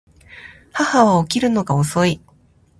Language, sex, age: Japanese, female, 30-39